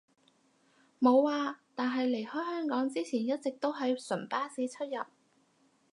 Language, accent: Cantonese, 广州音